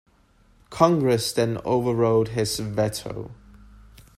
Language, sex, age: English, male, 19-29